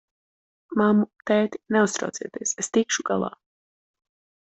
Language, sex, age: Latvian, female, under 19